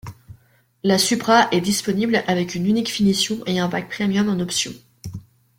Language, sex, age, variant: French, female, 19-29, Français de métropole